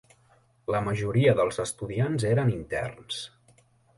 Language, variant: Catalan, Central